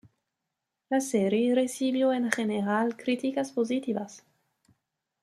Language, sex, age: Spanish, female, 30-39